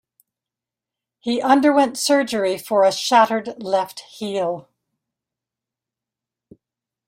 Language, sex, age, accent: English, female, 70-79, United States English